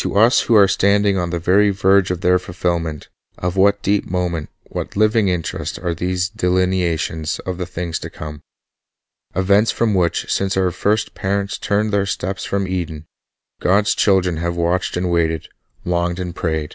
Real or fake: real